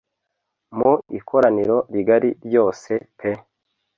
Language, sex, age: Kinyarwanda, male, 30-39